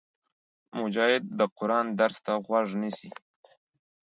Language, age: Pashto, 19-29